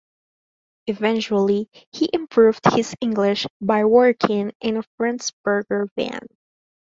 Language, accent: English, United States English